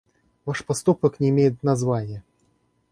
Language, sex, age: Russian, male, 19-29